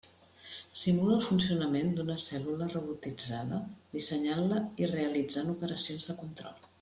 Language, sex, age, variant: Catalan, female, 50-59, Central